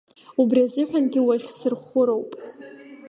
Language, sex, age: Abkhazian, female, under 19